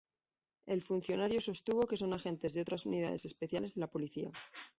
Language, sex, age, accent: Spanish, female, 19-29, España: Centro-Sur peninsular (Madrid, Toledo, Castilla-La Mancha)